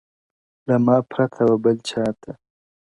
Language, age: Pashto, 19-29